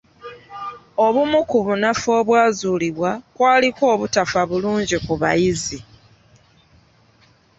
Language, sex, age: Ganda, female, 30-39